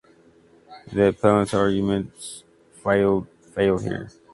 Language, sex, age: English, male, 30-39